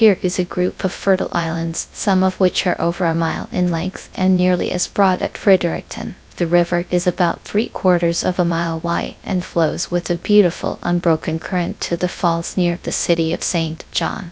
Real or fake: fake